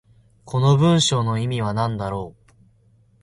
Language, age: Japanese, 19-29